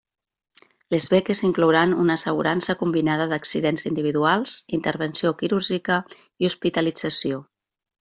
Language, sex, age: Catalan, female, 40-49